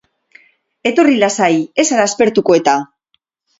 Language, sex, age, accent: Basque, female, 40-49, Mendebalekoa (Araba, Bizkaia, Gipuzkoako mendebaleko herri batzuk)